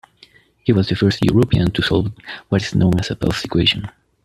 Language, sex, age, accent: English, male, 19-29, United States English